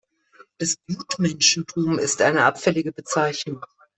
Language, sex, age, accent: German, female, 50-59, Deutschland Deutsch